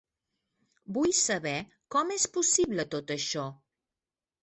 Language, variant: Catalan, Septentrional